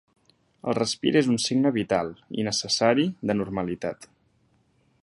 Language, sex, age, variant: Catalan, male, under 19, Central